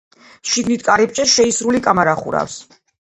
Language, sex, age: Georgian, female, 40-49